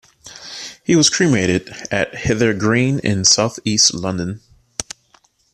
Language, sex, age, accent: English, male, 30-39, United States English